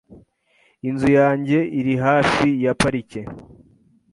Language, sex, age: Kinyarwanda, male, 19-29